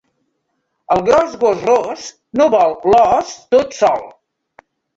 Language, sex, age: Catalan, female, 60-69